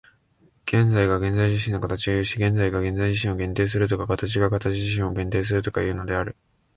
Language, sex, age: Japanese, male, 19-29